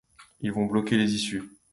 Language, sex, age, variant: French, male, 19-29, Français de métropole